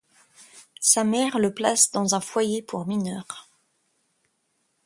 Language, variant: French, Français de métropole